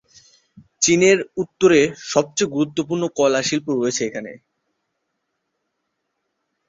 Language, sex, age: Bengali, male, under 19